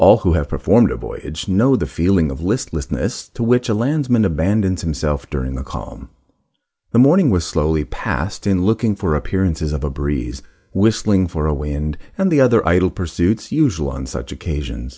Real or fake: real